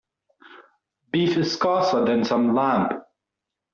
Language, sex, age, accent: English, male, 19-29, England English